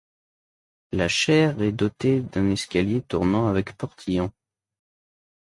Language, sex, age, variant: French, male, under 19, Français de métropole